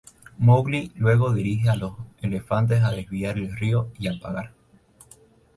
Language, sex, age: Spanish, male, 19-29